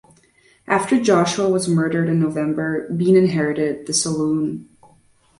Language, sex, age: English, female, 19-29